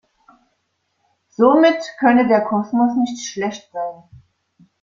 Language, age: German, 50-59